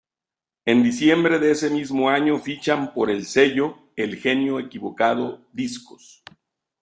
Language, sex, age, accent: Spanish, male, 50-59, México